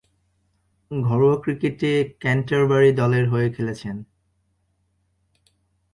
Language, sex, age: Bengali, male, 19-29